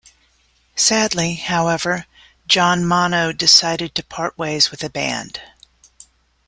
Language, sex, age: English, female, 50-59